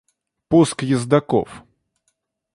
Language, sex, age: Russian, male, 30-39